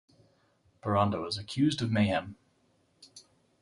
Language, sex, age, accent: English, male, 30-39, United States English